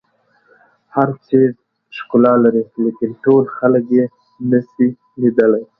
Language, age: Pashto, 19-29